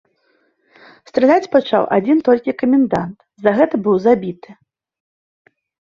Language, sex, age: Belarusian, female, 30-39